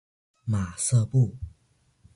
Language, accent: Chinese, 出生地：北京市